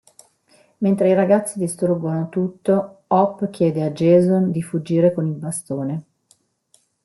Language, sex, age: Italian, female, 40-49